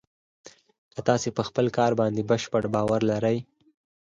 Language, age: Pashto, under 19